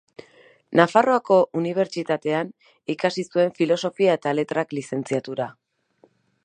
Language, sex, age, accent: Basque, female, 30-39, Erdialdekoa edo Nafarra (Gipuzkoa, Nafarroa)